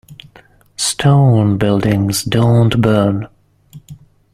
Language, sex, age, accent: English, male, 30-39, England English